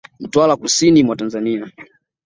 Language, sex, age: Swahili, male, 19-29